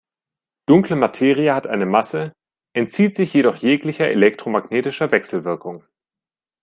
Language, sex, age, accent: German, male, 19-29, Deutschland Deutsch